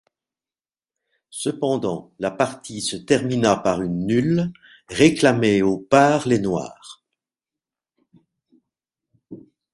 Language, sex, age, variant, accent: French, male, 60-69, Français d'Europe, Français de Belgique